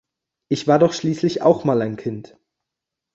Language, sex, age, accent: German, male, under 19, Deutschland Deutsch